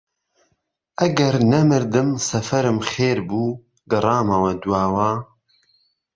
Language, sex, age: Central Kurdish, male, 40-49